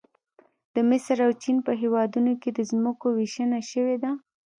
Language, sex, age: Pashto, female, 19-29